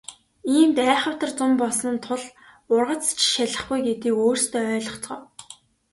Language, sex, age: Mongolian, female, 19-29